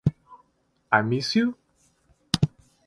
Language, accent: English, United States English